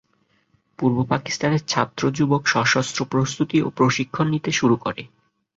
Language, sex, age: Bengali, male, 19-29